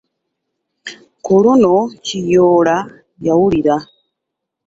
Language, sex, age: Ganda, female, 30-39